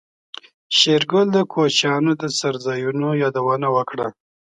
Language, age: Pashto, 19-29